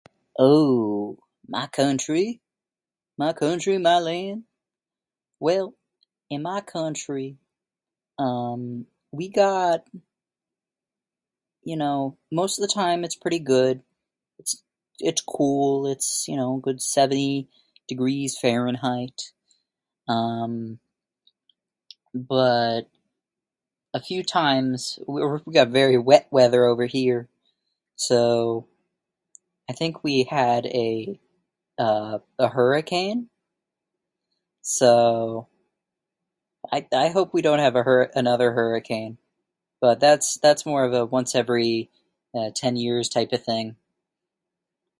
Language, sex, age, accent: English, male, 19-29, United States English